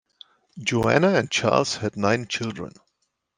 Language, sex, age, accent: English, male, 40-49, United States English